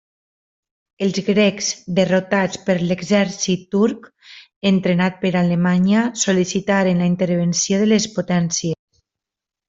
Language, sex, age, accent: Catalan, female, 30-39, valencià